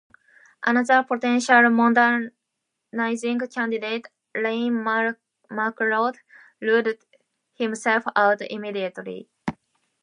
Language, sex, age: English, female, 19-29